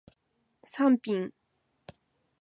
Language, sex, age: Japanese, female, 19-29